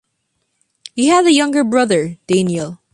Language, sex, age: English, female, 19-29